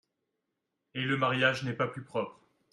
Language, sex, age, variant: French, male, 30-39, Français de métropole